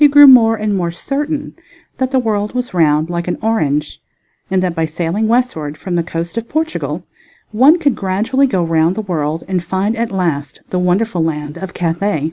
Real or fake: real